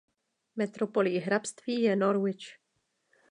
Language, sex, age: Czech, female, 19-29